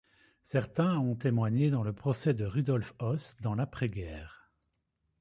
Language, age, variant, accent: French, 30-39, Français d'Europe, Français de Belgique